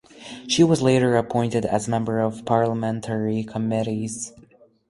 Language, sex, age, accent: English, male, 19-29, United States English